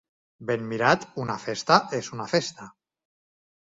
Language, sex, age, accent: Catalan, male, 40-49, valencià